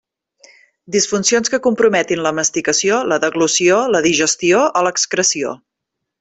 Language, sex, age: Catalan, female, 40-49